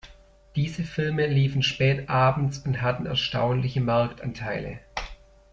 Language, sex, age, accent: German, male, 30-39, Deutschland Deutsch